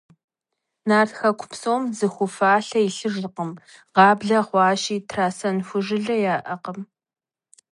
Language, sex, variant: Kabardian, female, Адыгэбзэ (Къэбэрдей, Кирил, Урысей)